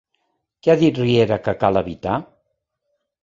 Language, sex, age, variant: Catalan, male, 70-79, Central